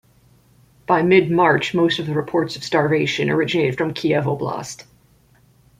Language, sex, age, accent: English, female, 19-29, United States English